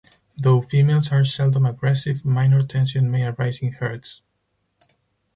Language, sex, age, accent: English, male, 19-29, United States English; England English